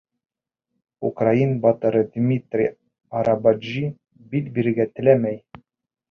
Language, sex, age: Bashkir, male, 19-29